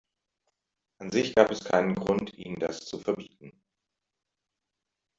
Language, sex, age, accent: German, male, 40-49, Deutschland Deutsch